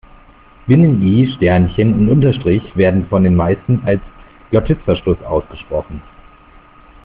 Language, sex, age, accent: German, male, 30-39, Deutschland Deutsch